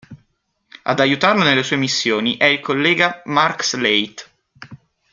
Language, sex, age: Italian, male, 19-29